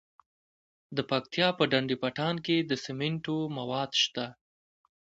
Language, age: Pashto, 30-39